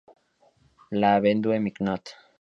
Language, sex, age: Spanish, male, 19-29